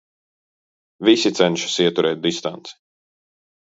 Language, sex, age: Latvian, male, 30-39